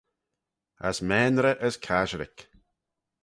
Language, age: Manx, 40-49